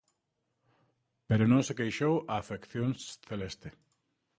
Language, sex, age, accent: Galician, male, 30-39, Oriental (común en zona oriental)